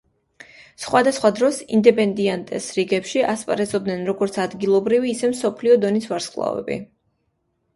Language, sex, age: Georgian, female, 19-29